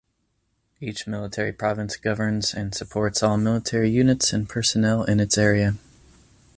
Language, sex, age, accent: English, male, 30-39, United States English